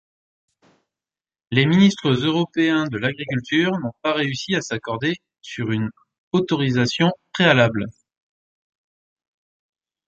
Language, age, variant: French, 30-39, Français de métropole